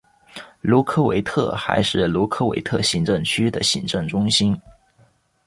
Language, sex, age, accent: Chinese, male, 19-29, 出生地：福建省